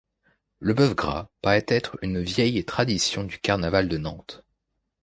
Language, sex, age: French, male, 19-29